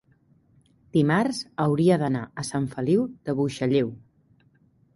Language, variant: Catalan, Central